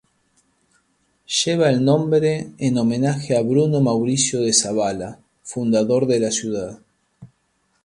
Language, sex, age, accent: Spanish, male, 40-49, Rioplatense: Argentina, Uruguay, este de Bolivia, Paraguay